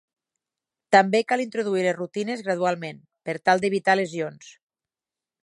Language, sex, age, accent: Catalan, female, 50-59, Ebrenc